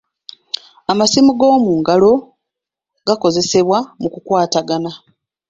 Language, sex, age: Ganda, female, 30-39